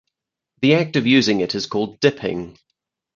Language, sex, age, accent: English, male, 30-39, England English; New Zealand English